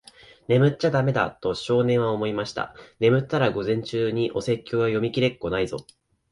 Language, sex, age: Japanese, male, 19-29